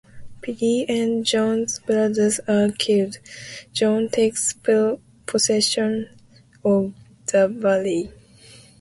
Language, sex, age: English, female, 19-29